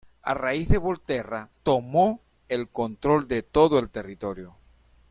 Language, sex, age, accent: Spanish, male, 40-49, Caribe: Cuba, Venezuela, Puerto Rico, República Dominicana, Panamá, Colombia caribeña, México caribeño, Costa del golfo de México